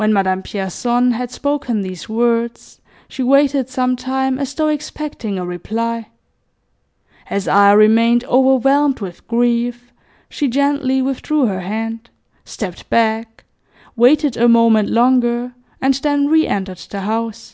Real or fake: real